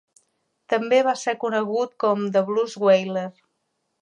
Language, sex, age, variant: Catalan, female, 40-49, Central